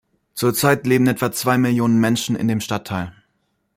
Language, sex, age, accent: German, male, 19-29, Deutschland Deutsch